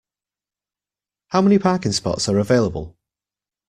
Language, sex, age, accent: English, male, 30-39, England English